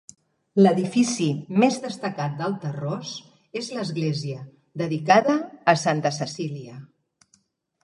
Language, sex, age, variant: Catalan, female, 50-59, Central